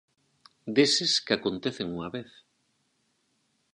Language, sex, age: Galician, male, 40-49